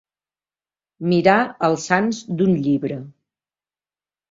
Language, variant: Catalan, Nord-Occidental